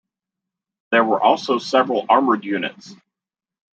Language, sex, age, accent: English, male, 50-59, United States English